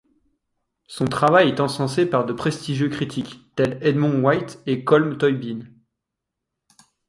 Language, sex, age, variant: French, male, 19-29, Français de métropole